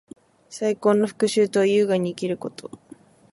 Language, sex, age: Japanese, female, 19-29